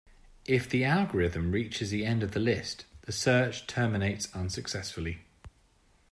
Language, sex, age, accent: English, male, 30-39, England English